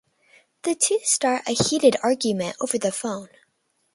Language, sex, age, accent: English, female, under 19, United States English